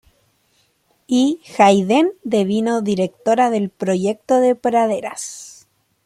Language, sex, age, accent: Spanish, female, under 19, Chileno: Chile, Cuyo